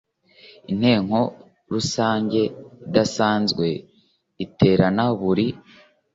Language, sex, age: Kinyarwanda, male, under 19